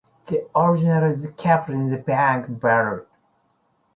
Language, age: English, 50-59